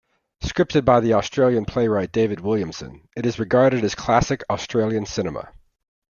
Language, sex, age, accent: English, male, 40-49, United States English